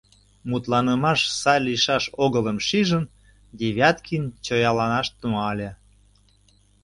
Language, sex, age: Mari, male, 60-69